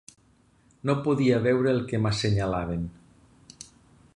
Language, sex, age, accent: Catalan, male, 40-49, valencià